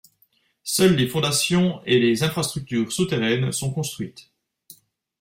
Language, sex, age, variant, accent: French, male, 30-39, Français d'Europe, Français de Suisse